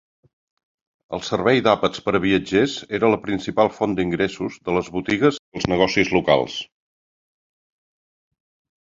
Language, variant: Catalan, Central